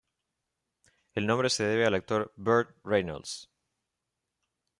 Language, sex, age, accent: Spanish, male, 30-39, Rioplatense: Argentina, Uruguay, este de Bolivia, Paraguay